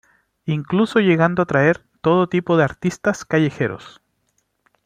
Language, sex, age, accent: Spanish, male, 19-29, Chileno: Chile, Cuyo